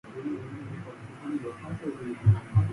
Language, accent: English, United States English